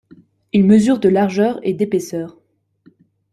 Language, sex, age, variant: French, female, 19-29, Français de métropole